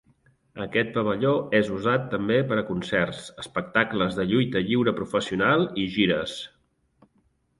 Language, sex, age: Catalan, male, 40-49